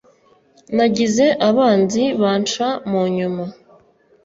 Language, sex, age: Kinyarwanda, female, 19-29